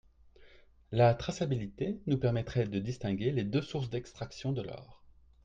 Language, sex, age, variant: French, male, 30-39, Français de métropole